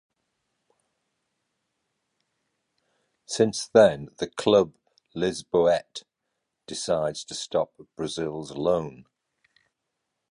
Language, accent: English, England English